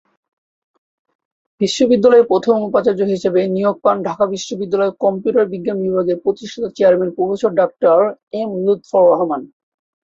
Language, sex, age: Bengali, male, 19-29